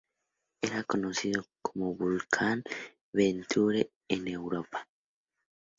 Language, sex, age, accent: Spanish, male, under 19, México